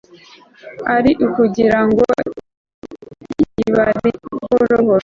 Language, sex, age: Kinyarwanda, female, 19-29